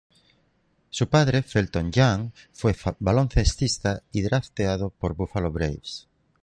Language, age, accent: Spanish, 50-59, España: Norte peninsular (Asturias, Castilla y León, Cantabria, País Vasco, Navarra, Aragón, La Rioja, Guadalajara, Cuenca)